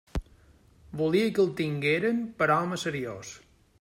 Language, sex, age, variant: Catalan, male, 40-49, Balear